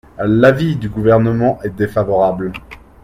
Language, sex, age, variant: French, male, 19-29, Français de métropole